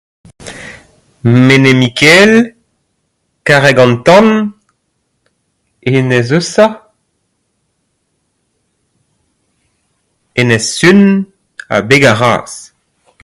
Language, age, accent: Breton, 30-39, Kerneveg; Leoneg